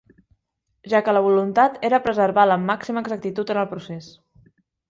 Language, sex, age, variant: Catalan, female, 19-29, Central